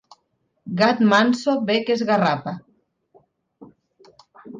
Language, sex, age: Catalan, female, 50-59